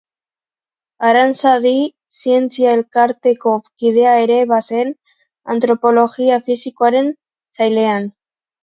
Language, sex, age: Basque, female, under 19